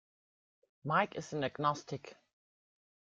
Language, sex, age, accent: English, female, 40-49, United States English